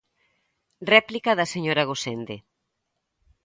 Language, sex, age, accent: Galician, female, 40-49, Atlántico (seseo e gheada)